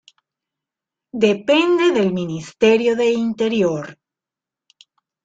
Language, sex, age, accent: Spanish, female, 50-59, Caribe: Cuba, Venezuela, Puerto Rico, República Dominicana, Panamá, Colombia caribeña, México caribeño, Costa del golfo de México